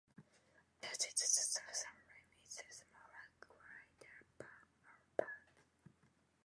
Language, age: English, 19-29